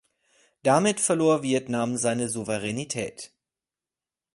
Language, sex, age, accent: German, male, 40-49, Deutschland Deutsch